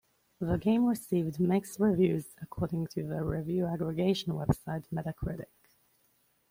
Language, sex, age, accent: English, male, under 19, Australian English